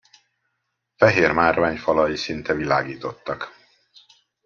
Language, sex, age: Hungarian, male, 50-59